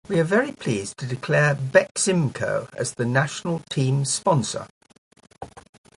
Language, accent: English, England English